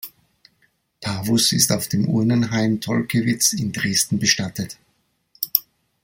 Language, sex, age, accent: German, male, 40-49, Österreichisches Deutsch